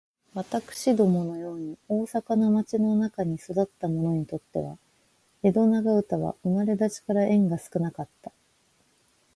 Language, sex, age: Japanese, female, 19-29